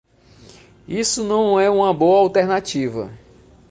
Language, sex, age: Portuguese, male, 40-49